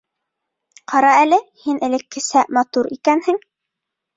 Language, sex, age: Bashkir, female, under 19